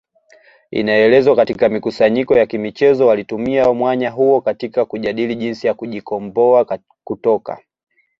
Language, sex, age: Swahili, male, 19-29